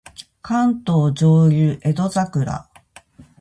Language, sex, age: Japanese, female, 40-49